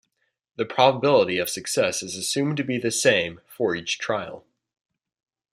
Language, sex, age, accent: English, male, under 19, United States English